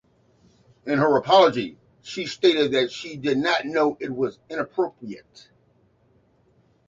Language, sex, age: English, male, 60-69